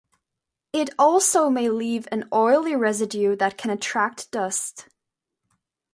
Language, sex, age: English, female, under 19